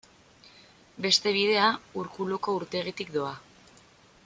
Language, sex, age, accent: Basque, female, 19-29, Erdialdekoa edo Nafarra (Gipuzkoa, Nafarroa)